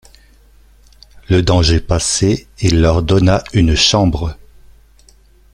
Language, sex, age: French, male, 50-59